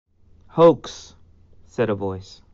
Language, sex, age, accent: English, male, 30-39, Canadian English